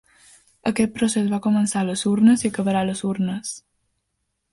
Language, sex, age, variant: Catalan, female, under 19, Balear